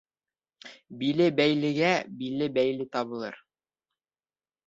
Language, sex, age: Bashkir, male, under 19